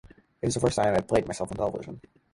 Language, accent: English, United States English